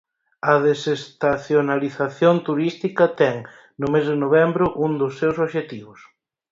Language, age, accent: Galician, 19-29, Oriental (común en zona oriental)